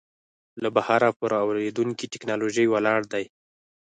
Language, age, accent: Pashto, 19-29, پکتیا ولایت، احمدزی